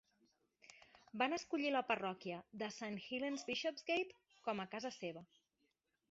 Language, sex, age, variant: Catalan, female, 30-39, Central